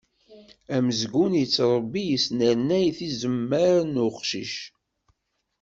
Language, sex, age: Kabyle, male, 50-59